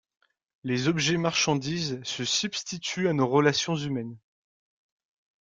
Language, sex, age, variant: French, male, 19-29, Français de métropole